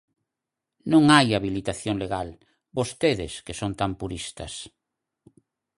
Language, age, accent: Galician, 60-69, Normativo (estándar)